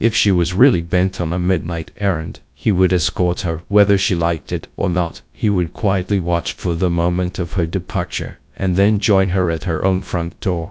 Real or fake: fake